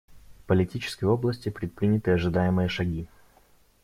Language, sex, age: Russian, male, 19-29